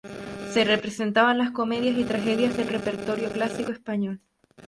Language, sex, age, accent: Spanish, female, 19-29, España: Islas Canarias